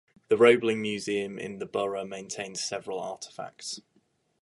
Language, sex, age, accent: English, male, 19-29, England English